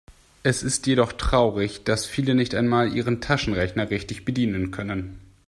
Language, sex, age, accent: German, male, 19-29, Deutschland Deutsch